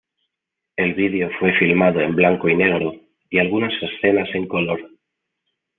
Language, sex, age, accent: Spanish, male, 30-39, España: Centro-Sur peninsular (Madrid, Toledo, Castilla-La Mancha)